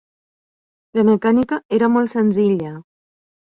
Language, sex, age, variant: Catalan, female, 50-59, Balear